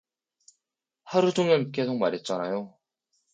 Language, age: Korean, 19-29